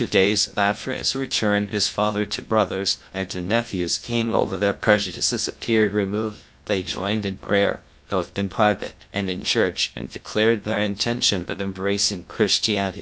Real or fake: fake